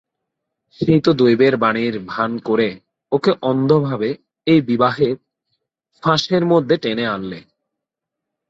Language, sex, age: Bengali, male, 19-29